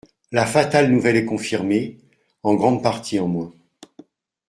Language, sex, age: French, male, 60-69